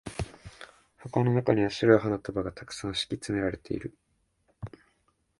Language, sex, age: Japanese, male, 19-29